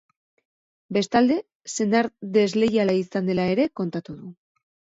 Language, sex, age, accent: Basque, female, 40-49, Erdialdekoa edo Nafarra (Gipuzkoa, Nafarroa)